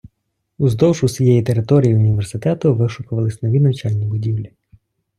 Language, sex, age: Ukrainian, male, 30-39